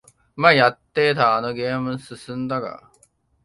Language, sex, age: Japanese, male, 19-29